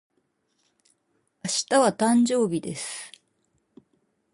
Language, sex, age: Japanese, female, 60-69